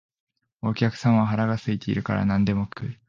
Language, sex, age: Japanese, male, 19-29